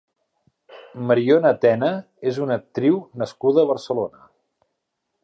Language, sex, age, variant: Catalan, male, 50-59, Central